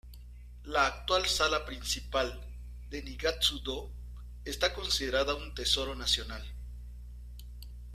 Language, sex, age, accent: Spanish, male, 50-59, México